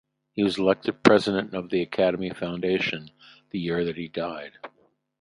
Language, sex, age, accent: English, male, 60-69, United States English